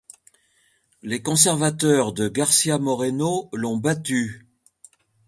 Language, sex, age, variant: French, male, 70-79, Français de métropole